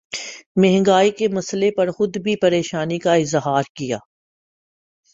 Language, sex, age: Urdu, male, 19-29